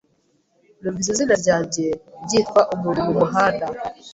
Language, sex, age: Kinyarwanda, female, 19-29